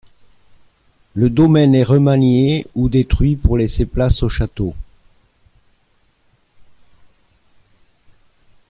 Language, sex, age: French, male, 60-69